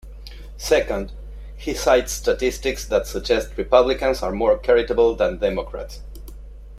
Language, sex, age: English, male, 50-59